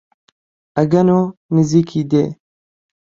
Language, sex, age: Central Kurdish, male, 19-29